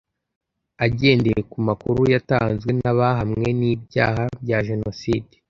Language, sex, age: Kinyarwanda, male, under 19